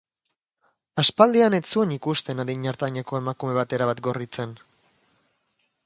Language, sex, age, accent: Basque, male, 19-29, Erdialdekoa edo Nafarra (Gipuzkoa, Nafarroa)